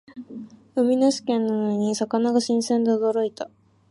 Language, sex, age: Japanese, female, 19-29